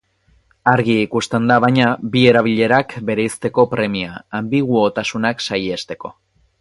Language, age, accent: Basque, 19-29, Erdialdekoa edo Nafarra (Gipuzkoa, Nafarroa)